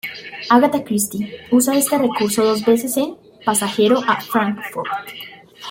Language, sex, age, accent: Spanish, female, under 19, Andino-Pacífico: Colombia, Perú, Ecuador, oeste de Bolivia y Venezuela andina